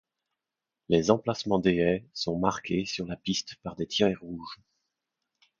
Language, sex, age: French, male, 30-39